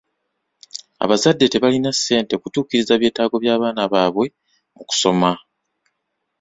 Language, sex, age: Ganda, male, 30-39